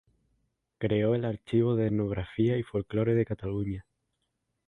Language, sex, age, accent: Spanish, male, 19-29, España: Islas Canarias